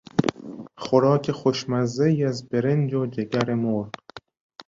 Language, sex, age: Persian, male, 19-29